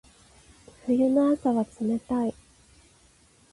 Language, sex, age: Japanese, female, 30-39